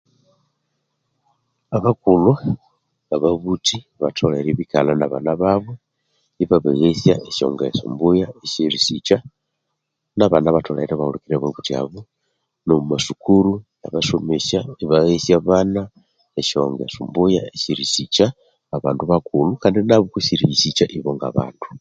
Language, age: Konzo, 50-59